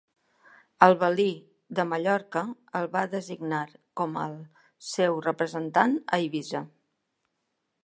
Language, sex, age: Catalan, female, 60-69